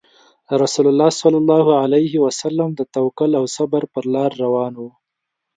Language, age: Pashto, 19-29